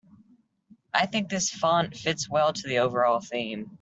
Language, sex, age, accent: English, male, under 19, United States English